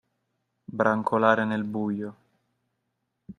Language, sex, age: Italian, male, 19-29